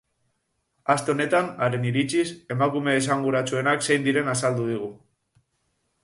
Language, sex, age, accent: Basque, male, 19-29, Mendebalekoa (Araba, Bizkaia, Gipuzkoako mendebaleko herri batzuk)